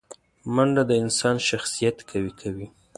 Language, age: Pashto, 19-29